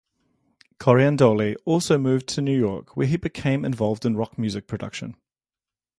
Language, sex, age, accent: English, male, 40-49, New Zealand English